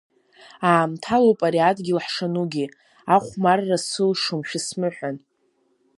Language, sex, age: Abkhazian, female, under 19